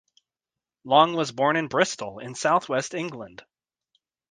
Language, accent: English, United States English